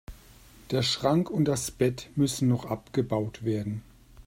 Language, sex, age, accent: German, male, 50-59, Deutschland Deutsch